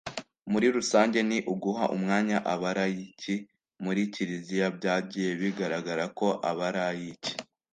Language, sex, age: Kinyarwanda, male, under 19